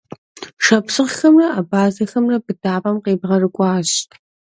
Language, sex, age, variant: Kabardian, female, under 19, Адыгэбзэ (Къэбэрдей, Кирил, псоми зэдай)